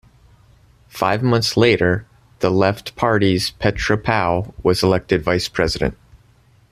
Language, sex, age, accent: English, male, 30-39, United States English